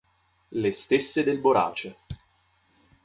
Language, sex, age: Italian, male, 19-29